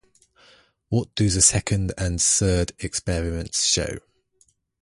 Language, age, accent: English, 19-29, England English